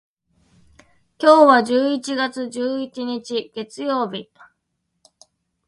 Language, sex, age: Japanese, female, 40-49